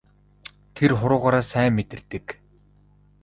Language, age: Mongolian, 19-29